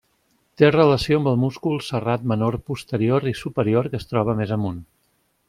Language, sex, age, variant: Catalan, male, 50-59, Central